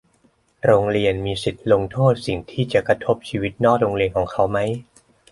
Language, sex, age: Thai, male, 30-39